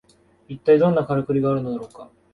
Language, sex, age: Japanese, male, 19-29